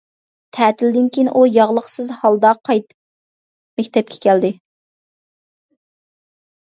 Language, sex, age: Uyghur, female, 19-29